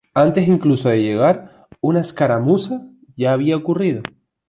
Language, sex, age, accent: Spanish, male, 19-29, España: Sur peninsular (Andalucia, Extremadura, Murcia)